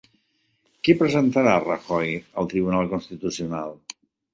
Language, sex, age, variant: Catalan, male, 70-79, Central